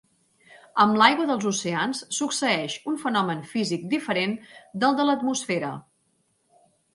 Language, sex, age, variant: Catalan, female, 40-49, Central